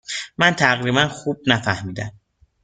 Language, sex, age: Persian, male, 19-29